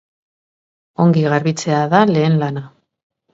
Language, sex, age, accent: Basque, female, 30-39, Mendebalekoa (Araba, Bizkaia, Gipuzkoako mendebaleko herri batzuk)